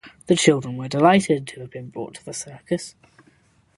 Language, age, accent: English, 19-29, England English